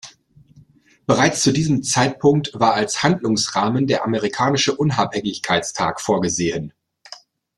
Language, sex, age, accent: German, male, 40-49, Deutschland Deutsch